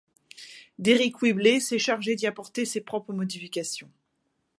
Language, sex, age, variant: French, female, 50-59, Français de métropole